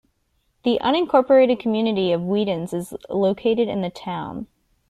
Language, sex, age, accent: English, female, 19-29, United States English